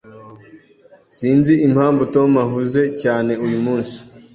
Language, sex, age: Kinyarwanda, male, 19-29